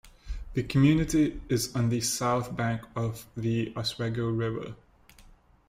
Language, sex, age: English, male, 19-29